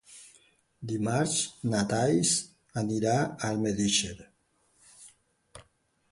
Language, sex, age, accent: Catalan, male, 50-59, valencià